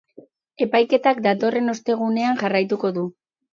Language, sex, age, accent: Basque, female, 40-49, Mendebalekoa (Araba, Bizkaia, Gipuzkoako mendebaleko herri batzuk)